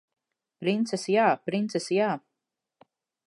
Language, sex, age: Latvian, female, 30-39